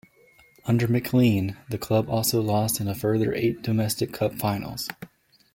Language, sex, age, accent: English, male, 19-29, United States English